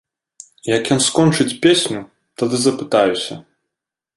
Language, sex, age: Belarusian, male, 19-29